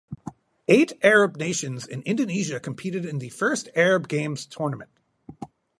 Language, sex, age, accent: English, male, 40-49, United States English